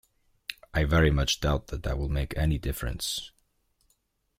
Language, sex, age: English, male, 19-29